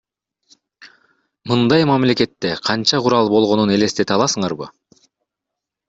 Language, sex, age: Kyrgyz, male, 30-39